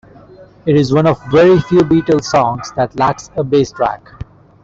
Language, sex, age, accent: English, male, 19-29, India and South Asia (India, Pakistan, Sri Lanka)